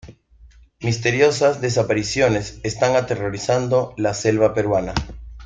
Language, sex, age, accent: Spanish, male, 30-39, Andino-Pacífico: Colombia, Perú, Ecuador, oeste de Bolivia y Venezuela andina